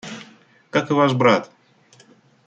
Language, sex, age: Russian, male, 19-29